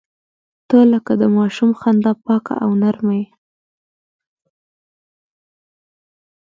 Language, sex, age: Pashto, female, 19-29